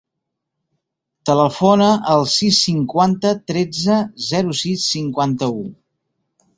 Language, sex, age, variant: Catalan, male, 40-49, Central